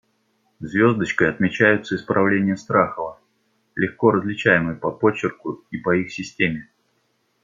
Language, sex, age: Russian, male, 30-39